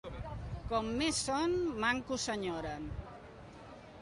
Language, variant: Catalan, Central